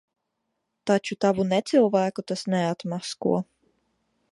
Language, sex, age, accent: Latvian, female, 19-29, Dzimtā valoda